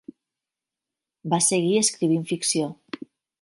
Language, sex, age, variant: Catalan, female, 40-49, Nord-Occidental